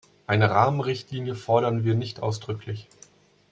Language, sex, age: German, male, 30-39